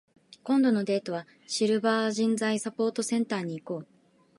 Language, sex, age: Japanese, female, 19-29